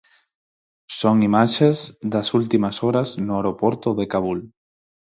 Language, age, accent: Galician, 19-29, Neofalante